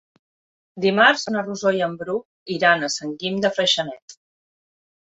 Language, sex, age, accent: Catalan, female, 50-59, Català central